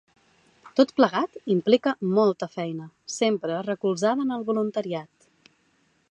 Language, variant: Catalan, Central